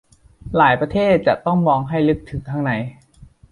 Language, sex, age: Thai, male, 19-29